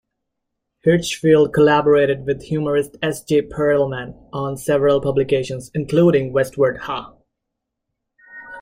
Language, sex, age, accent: English, male, 19-29, United States English